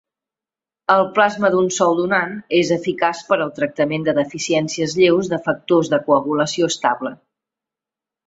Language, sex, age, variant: Catalan, female, 40-49, Central